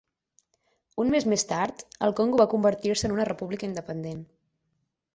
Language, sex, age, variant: Catalan, female, 19-29, Central